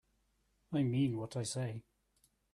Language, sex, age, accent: English, male, 30-39, Welsh English